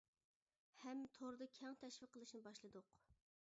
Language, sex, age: Uyghur, male, 19-29